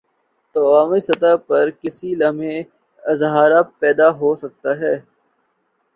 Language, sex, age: Urdu, male, 19-29